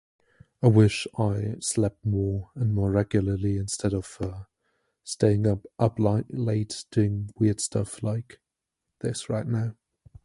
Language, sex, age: English, male, 19-29